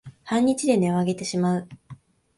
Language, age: Japanese, 19-29